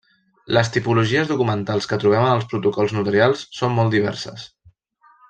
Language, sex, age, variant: Catalan, male, 30-39, Central